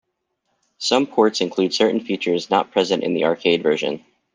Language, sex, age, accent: English, male, 19-29, United States English